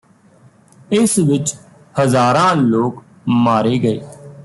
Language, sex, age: Punjabi, male, 30-39